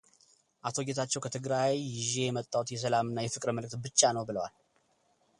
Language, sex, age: Amharic, male, 30-39